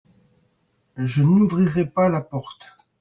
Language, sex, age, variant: French, male, 40-49, Français de métropole